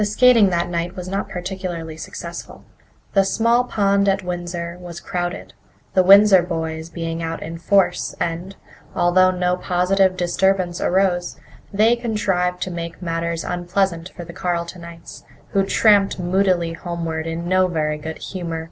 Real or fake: real